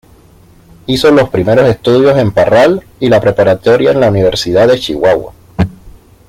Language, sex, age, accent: Spanish, male, 19-29, Caribe: Cuba, Venezuela, Puerto Rico, República Dominicana, Panamá, Colombia caribeña, México caribeño, Costa del golfo de México